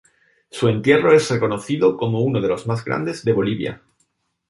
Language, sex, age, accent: Spanish, male, 40-49, España: Sur peninsular (Andalucia, Extremadura, Murcia)